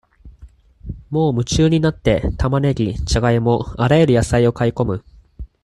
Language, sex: Japanese, male